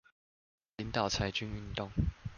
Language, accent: Chinese, 出生地：桃園市